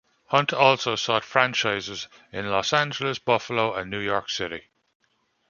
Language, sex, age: English, male, 40-49